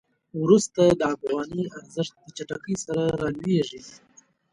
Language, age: Pashto, 19-29